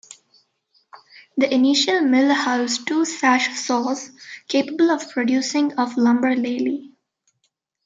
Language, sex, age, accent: English, female, under 19, India and South Asia (India, Pakistan, Sri Lanka)